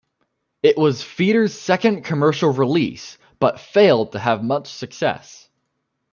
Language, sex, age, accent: English, male, 19-29, United States English